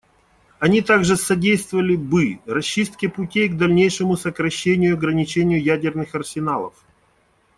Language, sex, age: Russian, male, 40-49